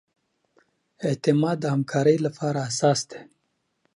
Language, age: Pashto, 19-29